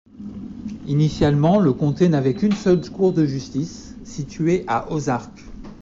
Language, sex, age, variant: French, male, 40-49, Français de métropole